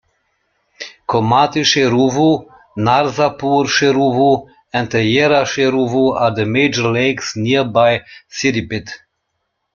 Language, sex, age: English, male, 50-59